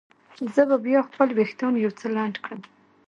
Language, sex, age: Pashto, female, 19-29